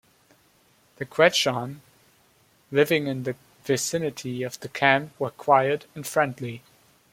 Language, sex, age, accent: English, male, 19-29, England English